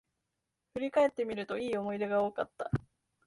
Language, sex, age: Japanese, female, 19-29